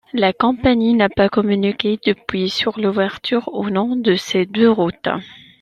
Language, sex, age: French, female, 19-29